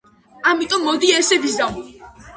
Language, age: Georgian, under 19